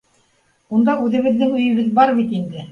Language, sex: Bashkir, female